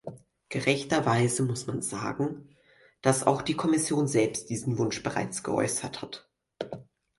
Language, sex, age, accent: German, male, under 19, Deutschland Deutsch